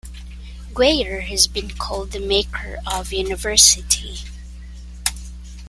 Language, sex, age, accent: English, female, 19-29, Filipino